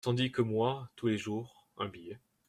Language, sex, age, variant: French, male, under 19, Français de métropole